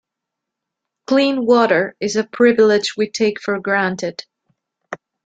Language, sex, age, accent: English, female, 30-39, United States English